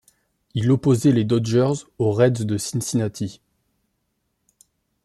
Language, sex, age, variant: French, male, 30-39, Français de métropole